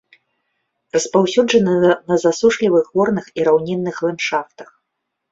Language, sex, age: Belarusian, female, 30-39